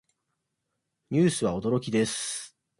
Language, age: Japanese, 19-29